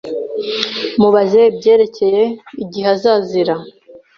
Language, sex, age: Kinyarwanda, female, 19-29